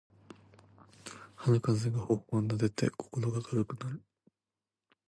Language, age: Japanese, 19-29